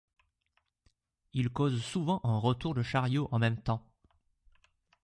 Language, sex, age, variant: French, male, 30-39, Français de métropole